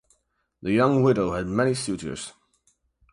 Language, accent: English, United States English; England English